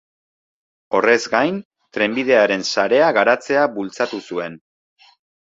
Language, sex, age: Basque, male, 19-29